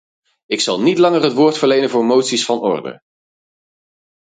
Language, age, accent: Dutch, 30-39, Nederlands Nederlands